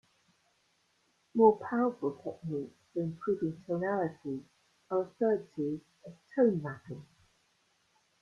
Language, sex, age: English, female, 60-69